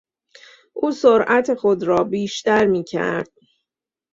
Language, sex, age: Persian, female, 30-39